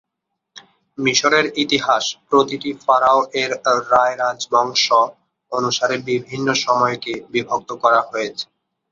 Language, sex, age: Bengali, male, 19-29